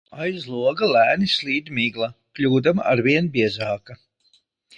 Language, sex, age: Latvian, male, 50-59